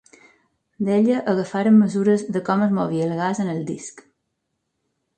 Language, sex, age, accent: Catalan, female, 40-49, mallorquí